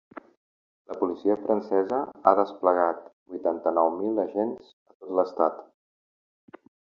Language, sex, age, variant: Catalan, male, 50-59, Central